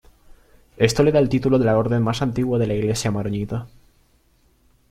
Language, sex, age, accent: Spanish, male, 19-29, España: Centro-Sur peninsular (Madrid, Toledo, Castilla-La Mancha)